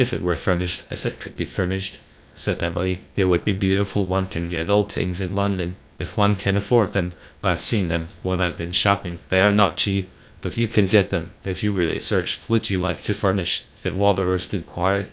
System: TTS, GlowTTS